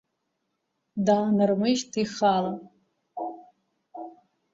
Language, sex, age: Abkhazian, female, 30-39